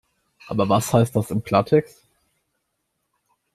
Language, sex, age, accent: German, male, 19-29, Deutschland Deutsch